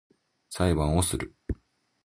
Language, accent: Japanese, 日本人